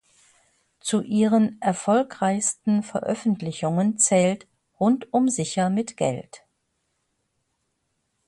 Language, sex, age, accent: German, female, 60-69, Deutschland Deutsch